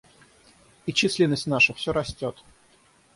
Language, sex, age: Russian, male, 30-39